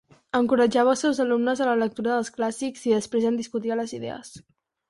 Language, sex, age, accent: Catalan, female, under 19, Girona